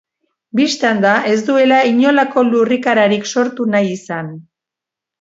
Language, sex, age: Basque, female, 60-69